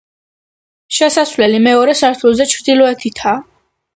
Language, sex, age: Georgian, female, under 19